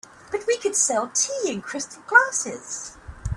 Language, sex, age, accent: English, female, 60-69, Southern African (South Africa, Zimbabwe, Namibia)